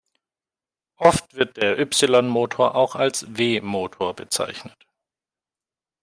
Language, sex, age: German, male, 30-39